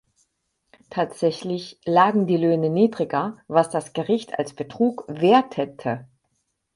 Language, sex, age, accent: German, female, 50-59, Deutschland Deutsch